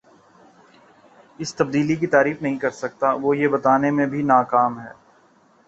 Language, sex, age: Urdu, male, 40-49